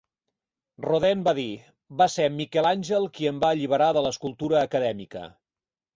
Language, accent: Catalan, nord-oriental